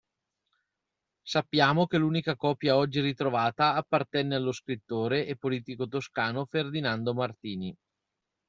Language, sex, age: Italian, male, 30-39